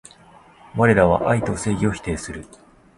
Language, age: Japanese, 30-39